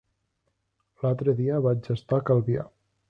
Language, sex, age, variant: Catalan, male, 19-29, Nord-Occidental